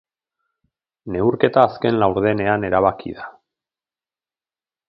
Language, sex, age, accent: Basque, male, 40-49, Erdialdekoa edo Nafarra (Gipuzkoa, Nafarroa)